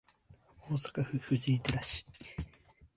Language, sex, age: Japanese, male, 19-29